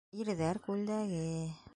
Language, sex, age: Bashkir, female, 30-39